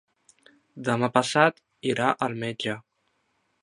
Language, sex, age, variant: Catalan, male, 19-29, Central